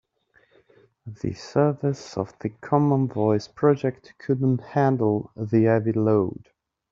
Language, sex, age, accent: English, male, 30-39, England English